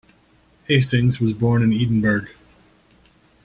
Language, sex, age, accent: English, male, 30-39, United States English